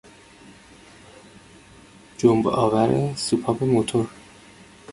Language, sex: Persian, male